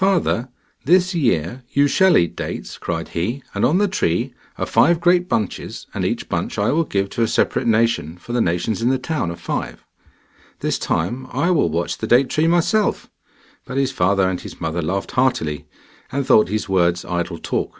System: none